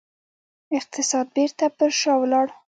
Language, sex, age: Pashto, female, 19-29